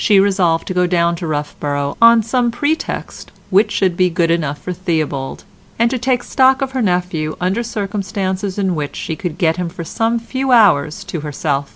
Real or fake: real